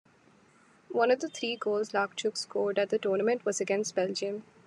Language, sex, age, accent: English, female, 19-29, India and South Asia (India, Pakistan, Sri Lanka)